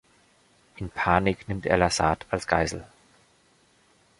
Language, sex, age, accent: German, male, 40-49, Deutschland Deutsch